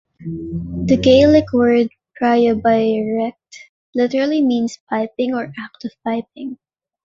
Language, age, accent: English, under 19, Filipino